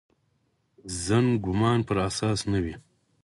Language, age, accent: Pashto, 19-29, معیاري پښتو